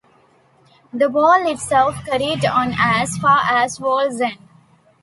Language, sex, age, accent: English, female, 19-29, India and South Asia (India, Pakistan, Sri Lanka)